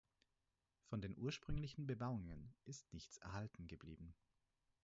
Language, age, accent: German, 30-39, Österreichisches Deutsch